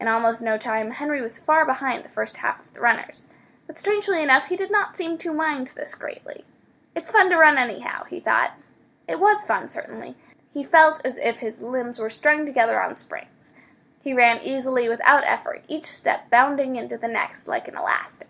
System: none